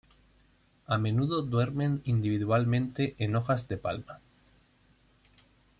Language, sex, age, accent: Spanish, male, 30-39, España: Norte peninsular (Asturias, Castilla y León, Cantabria, País Vasco, Navarra, Aragón, La Rioja, Guadalajara, Cuenca)